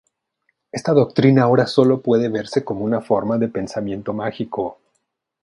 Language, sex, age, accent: Spanish, male, 40-49, México